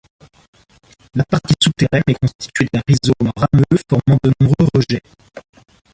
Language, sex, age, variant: French, male, 19-29, Français de métropole